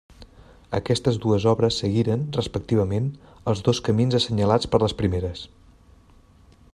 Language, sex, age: Catalan, male, 30-39